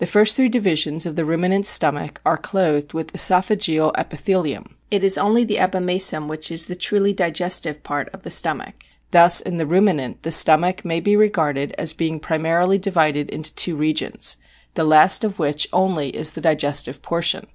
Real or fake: real